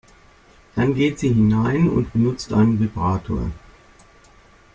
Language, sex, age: German, female, 60-69